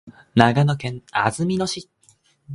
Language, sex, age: Japanese, male, 19-29